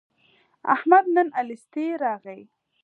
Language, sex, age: Pashto, female, 19-29